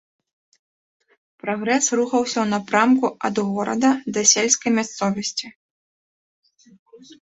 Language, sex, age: Belarusian, female, 19-29